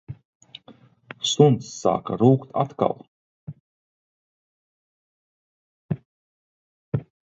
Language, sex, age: Latvian, male, 60-69